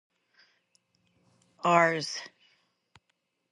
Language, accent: English, United States English